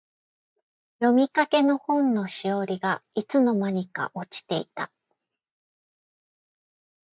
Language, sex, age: Japanese, female, 50-59